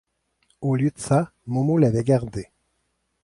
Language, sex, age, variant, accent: French, male, 40-49, Français d'Amérique du Nord, Français du Canada